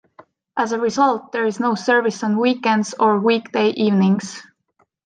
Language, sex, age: English, female, 19-29